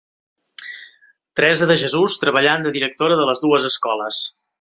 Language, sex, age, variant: Catalan, male, 30-39, Central